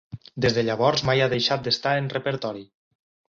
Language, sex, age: Catalan, male, 30-39